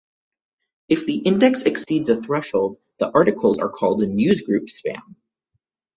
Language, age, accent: English, 19-29, United States English